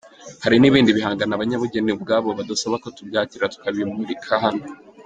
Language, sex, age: Kinyarwanda, male, 19-29